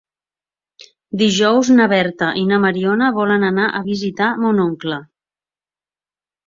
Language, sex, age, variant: Catalan, female, 50-59, Central